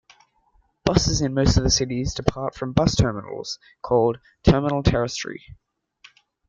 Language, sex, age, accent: English, male, under 19, Australian English